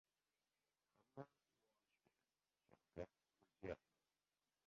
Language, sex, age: Uzbek, male, 19-29